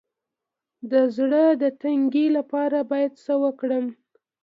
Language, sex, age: Pashto, female, 19-29